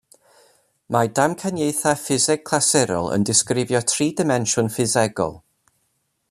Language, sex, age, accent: Welsh, male, 30-39, Y Deyrnas Unedig Cymraeg